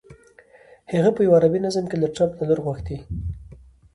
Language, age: Pashto, 19-29